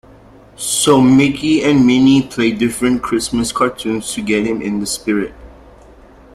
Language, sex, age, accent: English, male, 30-39, United States English